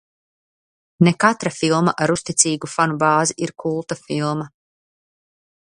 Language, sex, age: Latvian, female, 30-39